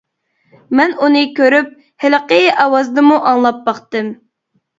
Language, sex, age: Uyghur, female, 30-39